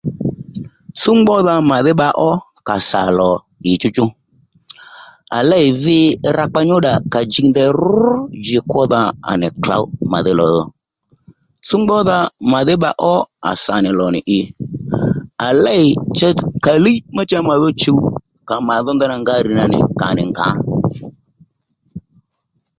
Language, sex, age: Lendu, male, 60-69